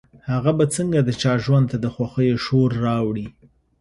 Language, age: Pashto, 30-39